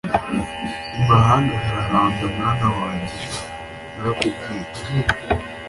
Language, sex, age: Kinyarwanda, male, under 19